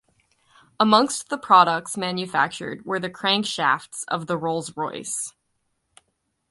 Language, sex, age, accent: English, female, 19-29, United States English; Canadian English